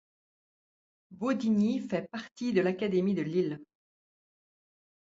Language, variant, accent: French, Français d'Europe, Français de Suisse